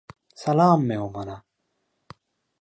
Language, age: Pashto, 19-29